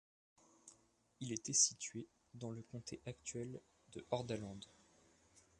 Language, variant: French, Français de métropole